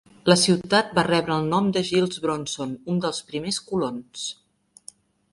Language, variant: Catalan, Central